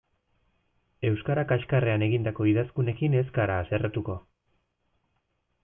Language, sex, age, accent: Basque, male, 30-39, Erdialdekoa edo Nafarra (Gipuzkoa, Nafarroa)